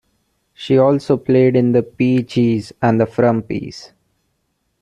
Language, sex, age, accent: English, male, 19-29, India and South Asia (India, Pakistan, Sri Lanka)